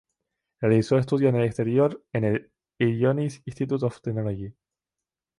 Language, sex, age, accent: Spanish, male, 19-29, España: Islas Canarias